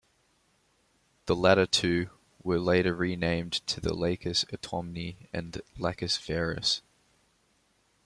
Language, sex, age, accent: English, male, 19-29, Australian English